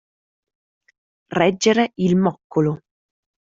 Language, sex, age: Italian, female, 30-39